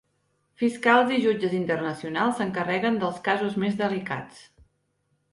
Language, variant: Catalan, Central